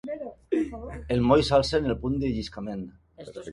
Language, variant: Catalan, Alacantí